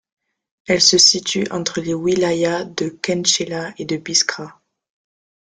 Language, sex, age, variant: French, female, under 19, Français de métropole